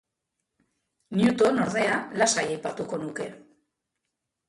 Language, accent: Basque, Mendebalekoa (Araba, Bizkaia, Gipuzkoako mendebaleko herri batzuk)